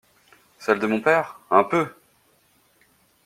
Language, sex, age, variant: French, male, 19-29, Français de métropole